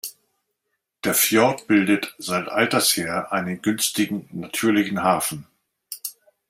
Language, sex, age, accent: German, male, 60-69, Deutschland Deutsch